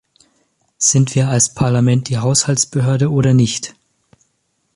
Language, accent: German, Deutschland Deutsch